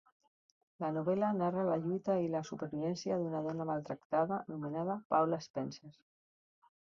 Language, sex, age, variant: Catalan, female, 50-59, Central